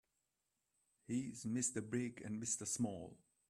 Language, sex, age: English, male, 50-59